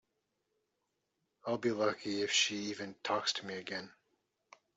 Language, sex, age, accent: English, male, 40-49, Canadian English